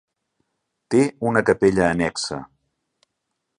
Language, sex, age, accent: Catalan, male, 40-49, gironí